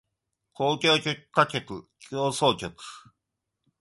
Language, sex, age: Japanese, male, 40-49